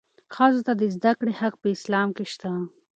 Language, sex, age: Pashto, female, 19-29